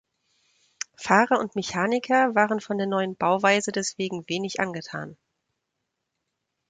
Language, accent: German, Deutschland Deutsch